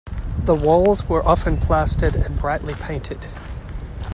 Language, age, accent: English, 30-39, Australian English